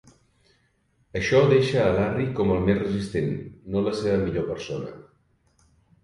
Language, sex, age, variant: Catalan, male, 50-59, Septentrional